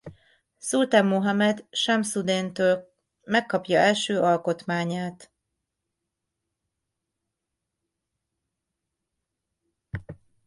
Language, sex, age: Hungarian, female, 40-49